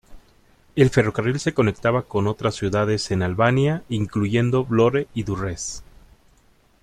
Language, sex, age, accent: Spanish, male, 40-49, México